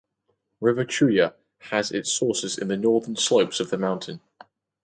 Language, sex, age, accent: English, male, under 19, England English